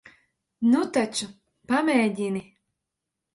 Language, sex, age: Latvian, female, 30-39